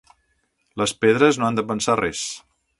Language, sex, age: Catalan, male, 50-59